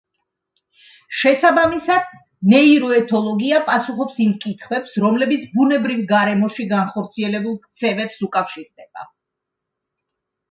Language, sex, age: Georgian, female, 60-69